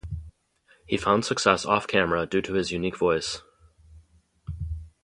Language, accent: English, United States English